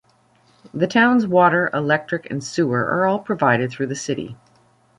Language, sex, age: English, female, 40-49